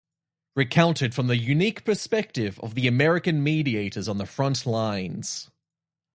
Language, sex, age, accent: English, male, 19-29, Australian English